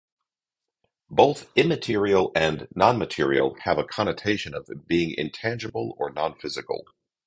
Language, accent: English, United States English